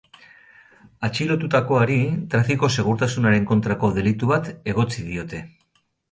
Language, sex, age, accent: Basque, male, 60-69, Erdialdekoa edo Nafarra (Gipuzkoa, Nafarroa)